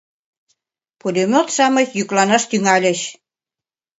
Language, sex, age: Mari, female, 19-29